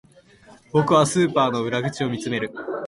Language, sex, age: Japanese, male, 19-29